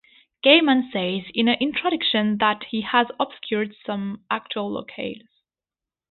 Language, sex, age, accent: English, female, 19-29, England English